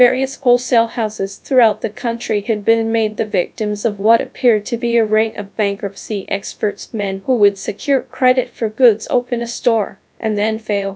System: TTS, GradTTS